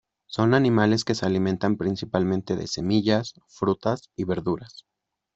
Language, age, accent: Spanish, under 19, México